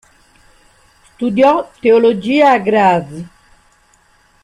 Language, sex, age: Italian, female, 50-59